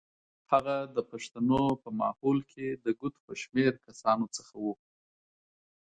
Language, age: Pashto, 30-39